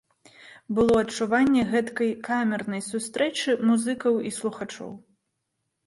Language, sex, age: Belarusian, female, 30-39